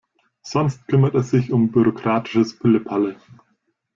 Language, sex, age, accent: German, male, 19-29, Deutschland Deutsch